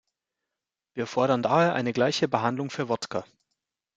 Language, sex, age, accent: German, male, 19-29, Deutschland Deutsch